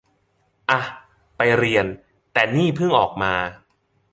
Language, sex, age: Thai, male, 19-29